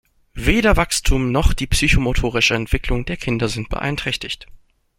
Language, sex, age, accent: German, male, 19-29, Deutschland Deutsch